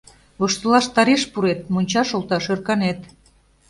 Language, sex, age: Mari, female, 50-59